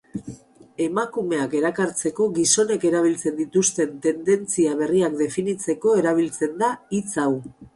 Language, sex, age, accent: Basque, female, 40-49, Mendebalekoa (Araba, Bizkaia, Gipuzkoako mendebaleko herri batzuk)